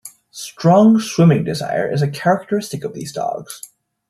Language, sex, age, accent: English, male, under 19, United States English